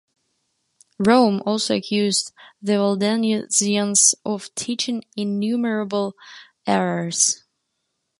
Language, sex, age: English, female, 19-29